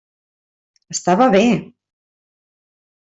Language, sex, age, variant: Catalan, female, 30-39, Central